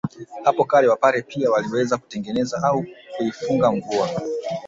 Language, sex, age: Swahili, male, 19-29